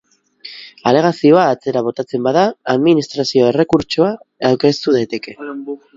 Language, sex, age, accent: Basque, male, 19-29, Mendebalekoa (Araba, Bizkaia, Gipuzkoako mendebaleko herri batzuk)